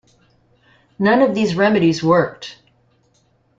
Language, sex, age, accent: English, female, 60-69, United States English